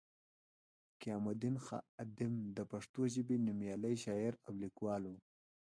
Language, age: Pashto, 19-29